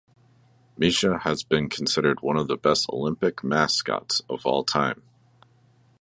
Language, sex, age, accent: English, male, 30-39, United States English